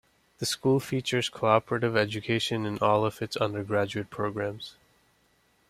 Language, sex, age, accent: English, male, 19-29, United States English